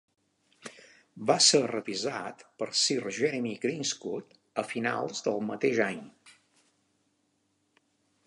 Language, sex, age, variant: Catalan, male, 50-59, Balear